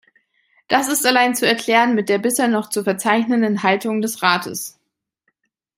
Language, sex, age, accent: German, female, 30-39, Deutschland Deutsch